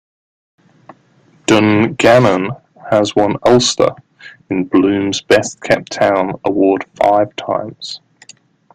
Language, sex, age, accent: English, male, 30-39, England English